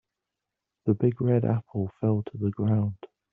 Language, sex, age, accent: English, male, 30-39, England English